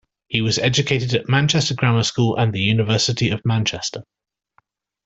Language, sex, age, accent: English, male, 40-49, England English